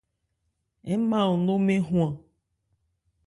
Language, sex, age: Ebrié, female, 30-39